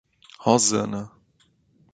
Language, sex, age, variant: Portuguese, male, 30-39, Portuguese (Brasil)